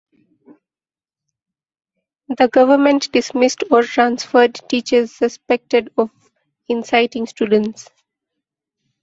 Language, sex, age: English, female, 19-29